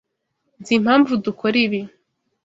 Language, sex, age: Kinyarwanda, female, 19-29